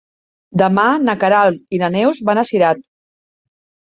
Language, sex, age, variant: Catalan, female, 40-49, Central